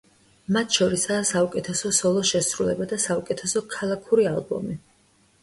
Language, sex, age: Georgian, female, 19-29